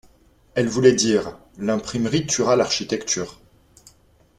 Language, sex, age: French, male, 30-39